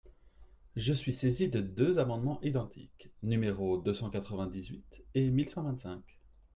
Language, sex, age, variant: French, male, 30-39, Français de métropole